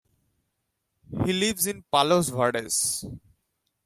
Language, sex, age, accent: English, male, 19-29, India and South Asia (India, Pakistan, Sri Lanka)